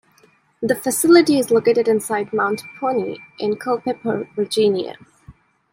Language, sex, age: English, female, 19-29